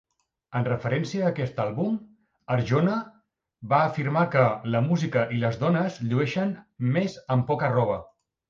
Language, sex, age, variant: Catalan, male, 40-49, Central